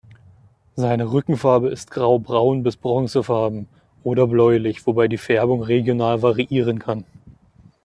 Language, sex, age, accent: German, male, 19-29, Deutschland Deutsch